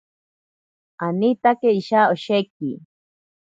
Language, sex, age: Ashéninka Perené, female, 30-39